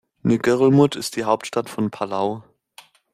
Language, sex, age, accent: German, male, 19-29, Deutschland Deutsch